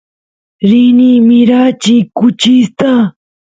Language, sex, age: Santiago del Estero Quichua, female, 19-29